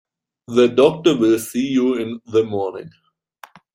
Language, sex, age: English, male, 19-29